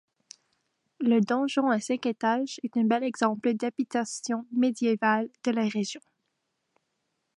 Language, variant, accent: French, Français d'Amérique du Nord, Français du Canada